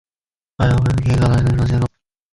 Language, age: English, 19-29